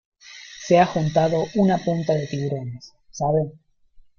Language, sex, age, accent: Spanish, male, 40-49, Rioplatense: Argentina, Uruguay, este de Bolivia, Paraguay